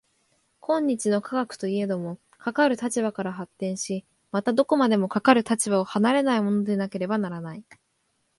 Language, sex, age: Japanese, female, under 19